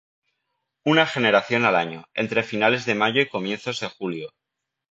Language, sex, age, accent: Spanish, male, 19-29, España: Centro-Sur peninsular (Madrid, Toledo, Castilla-La Mancha)